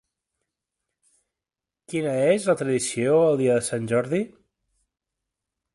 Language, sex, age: Catalan, male, 30-39